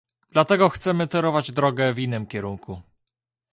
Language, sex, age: Polish, male, 19-29